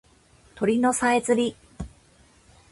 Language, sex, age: Japanese, female, 30-39